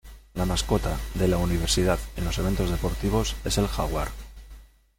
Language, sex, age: Spanish, male, 40-49